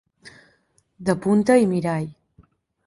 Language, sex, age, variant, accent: Catalan, female, 19-29, Balear, mallorquí